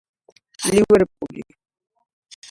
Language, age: Georgian, under 19